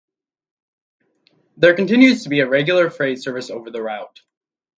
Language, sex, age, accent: English, male, under 19, United States English